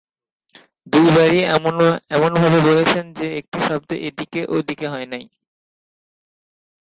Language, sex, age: Bengali, male, 19-29